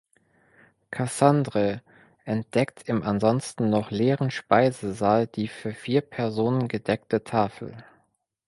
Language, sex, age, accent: German, male, 30-39, Deutschland Deutsch